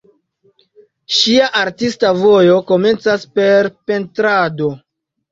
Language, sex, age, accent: Esperanto, male, 19-29, Internacia